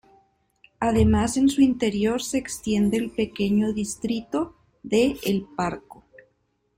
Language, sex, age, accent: Spanish, female, 19-29, México